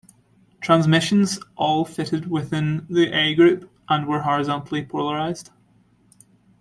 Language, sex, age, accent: English, male, 19-29, Irish English